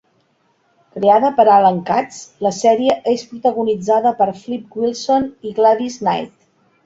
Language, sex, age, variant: Catalan, female, 50-59, Central